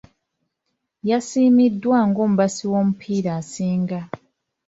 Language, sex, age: Ganda, female, 19-29